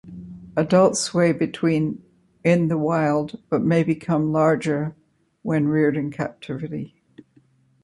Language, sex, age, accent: English, female, 70-79, United States English